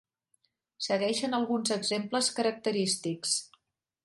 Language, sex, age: Catalan, female, 60-69